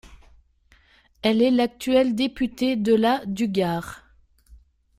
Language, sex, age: French, female, 30-39